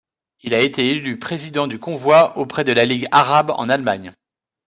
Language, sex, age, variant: French, male, 40-49, Français de métropole